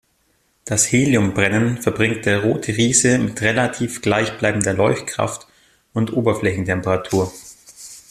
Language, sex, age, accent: German, male, 19-29, Deutschland Deutsch